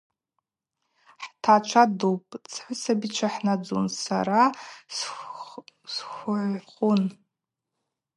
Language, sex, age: Abaza, female, 30-39